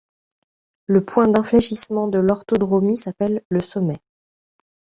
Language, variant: French, Français de métropole